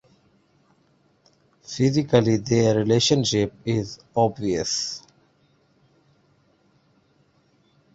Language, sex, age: English, male, 19-29